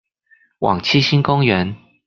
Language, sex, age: Chinese, male, 19-29